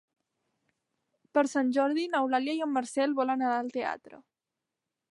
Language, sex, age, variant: Catalan, female, 19-29, Central